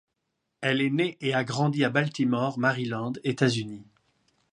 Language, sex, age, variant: French, male, 40-49, Français de métropole